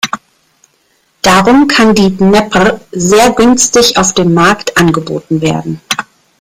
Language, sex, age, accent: German, female, 40-49, Deutschland Deutsch